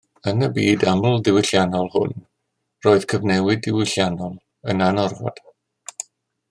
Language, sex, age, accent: Welsh, male, 60-69, Y Deyrnas Unedig Cymraeg